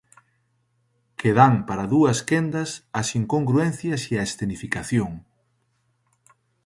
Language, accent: Galician, Central (gheada)